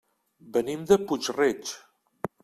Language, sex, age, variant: Catalan, male, 50-59, Central